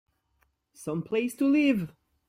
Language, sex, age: English, male, 19-29